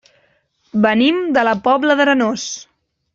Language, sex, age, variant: Catalan, female, 19-29, Central